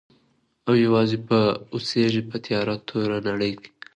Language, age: Pashto, 19-29